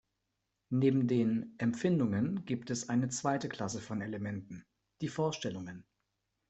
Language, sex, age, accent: German, male, 19-29, Deutschland Deutsch